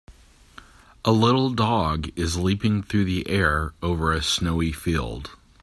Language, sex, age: English, male, 40-49